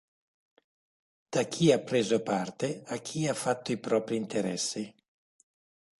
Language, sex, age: Italian, male, 60-69